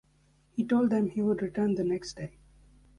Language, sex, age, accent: English, male, 19-29, United States English